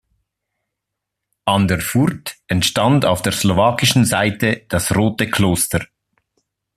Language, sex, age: German, male, 30-39